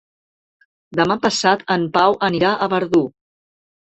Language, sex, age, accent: Catalan, female, 40-49, Barceloní